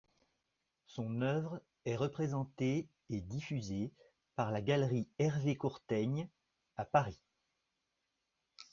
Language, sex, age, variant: French, male, 40-49, Français de métropole